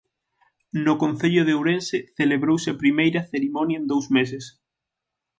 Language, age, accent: Galician, 19-29, Normativo (estándar)